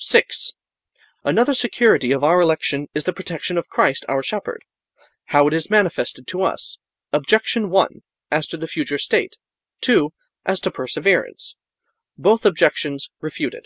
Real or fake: real